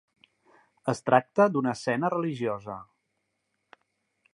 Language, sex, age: Catalan, male, 40-49